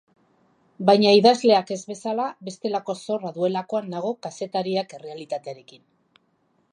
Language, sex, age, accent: Basque, female, 50-59, Mendebalekoa (Araba, Bizkaia, Gipuzkoako mendebaleko herri batzuk)